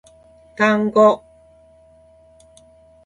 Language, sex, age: Japanese, female, 40-49